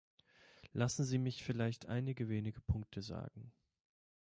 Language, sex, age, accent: German, male, 30-39, Deutschland Deutsch